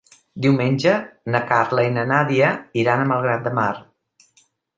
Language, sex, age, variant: Catalan, female, 60-69, Central